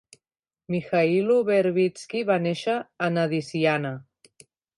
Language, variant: Catalan, Central